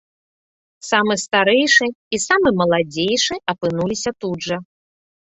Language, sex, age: Belarusian, female, 30-39